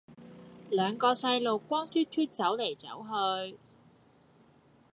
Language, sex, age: Cantonese, female, 30-39